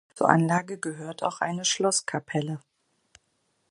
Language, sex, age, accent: German, female, 40-49, Deutschland Deutsch